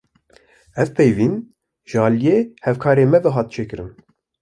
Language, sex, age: Kurdish, male, 19-29